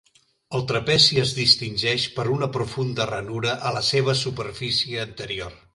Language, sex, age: Catalan, male, 70-79